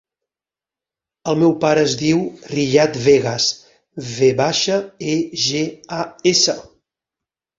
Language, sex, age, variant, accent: Catalan, male, 30-39, Balear, mallorquí